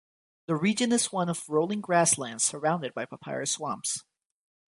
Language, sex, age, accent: English, female, under 19, United States English